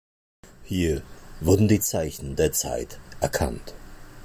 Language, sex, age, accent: German, male, 40-49, Deutschland Deutsch